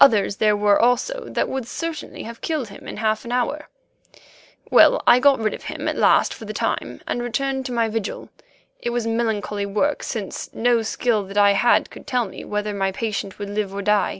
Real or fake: real